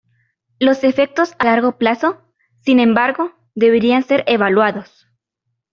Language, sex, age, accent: Spanish, female, under 19, América central